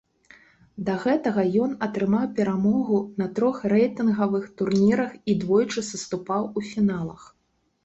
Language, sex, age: Belarusian, female, 40-49